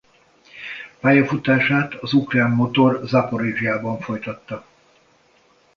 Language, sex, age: Hungarian, male, 60-69